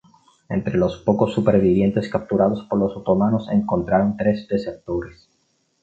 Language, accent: Spanish, Caribe: Cuba, Venezuela, Puerto Rico, República Dominicana, Panamá, Colombia caribeña, México caribeño, Costa del golfo de México